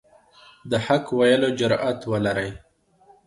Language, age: Pashto, 19-29